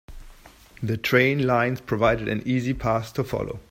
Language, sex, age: English, male, 30-39